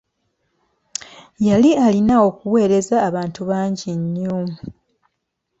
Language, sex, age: Ganda, female, 30-39